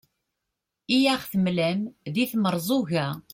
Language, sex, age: Kabyle, female, 40-49